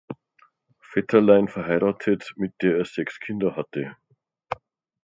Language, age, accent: German, 50-59, Deutschland Deutsch